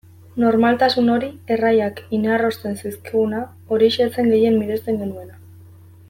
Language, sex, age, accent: Basque, female, 19-29, Erdialdekoa edo Nafarra (Gipuzkoa, Nafarroa)